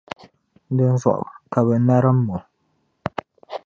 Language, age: Dagbani, 19-29